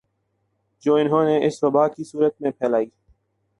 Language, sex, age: Urdu, male, 19-29